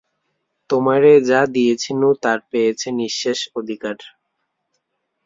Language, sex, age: Bengali, male, 19-29